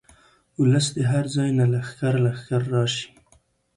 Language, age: Pashto, 19-29